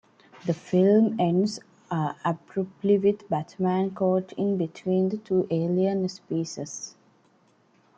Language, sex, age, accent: English, female, 19-29, United States English